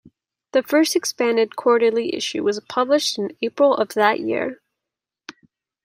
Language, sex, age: English, female, 19-29